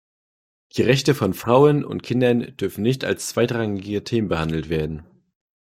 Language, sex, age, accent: German, male, 19-29, Deutschland Deutsch